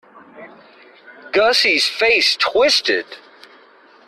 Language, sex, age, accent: English, male, 30-39, United States English